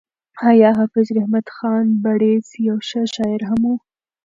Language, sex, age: Pashto, female, 19-29